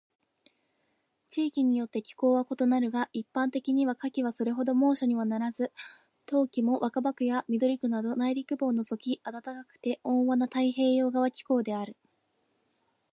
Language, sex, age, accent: Japanese, female, under 19, 標準語